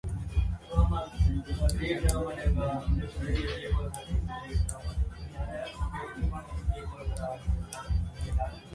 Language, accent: English, United States English; India and South Asia (India, Pakistan, Sri Lanka)